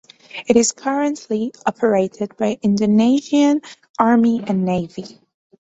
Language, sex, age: English, female, 19-29